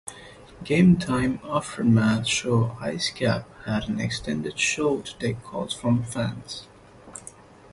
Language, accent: English, United States English; Australian English; India and South Asia (India, Pakistan, Sri Lanka); Singaporean English